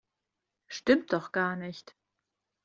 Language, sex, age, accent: German, female, 30-39, Deutschland Deutsch